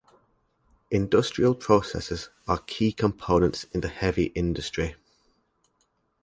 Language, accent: English, England English